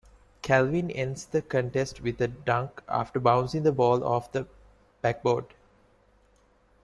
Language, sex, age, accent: English, male, 19-29, United States English